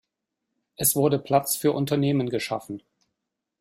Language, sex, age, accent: German, male, 50-59, Deutschland Deutsch